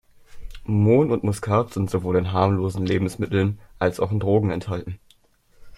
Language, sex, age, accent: German, male, under 19, Deutschland Deutsch